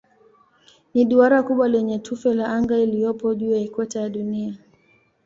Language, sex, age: Swahili, female, 19-29